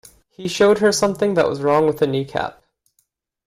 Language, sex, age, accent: English, male, 19-29, Canadian English